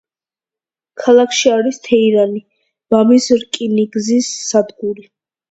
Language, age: Georgian, under 19